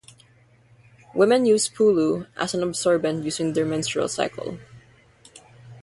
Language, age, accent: English, 19-29, United States English; Filipino